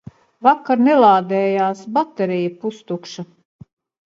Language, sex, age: Latvian, female, 50-59